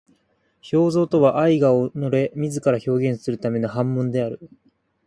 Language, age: Japanese, 19-29